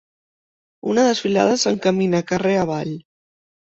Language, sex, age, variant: Catalan, female, 30-39, Central